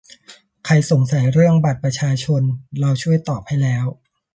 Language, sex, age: Thai, male, 40-49